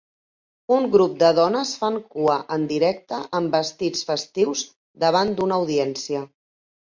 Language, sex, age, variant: Catalan, female, 50-59, Central